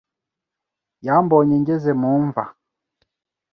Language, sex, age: Kinyarwanda, male, 30-39